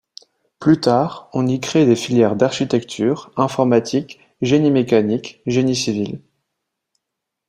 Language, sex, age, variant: French, male, 19-29, Français de métropole